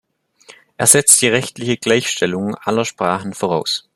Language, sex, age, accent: German, male, under 19, Deutschland Deutsch